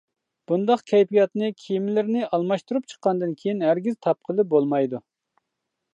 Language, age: Uyghur, 40-49